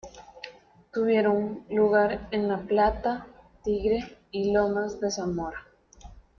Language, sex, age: Spanish, female, 19-29